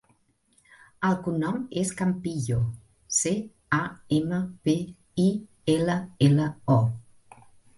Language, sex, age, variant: Catalan, female, 40-49, Central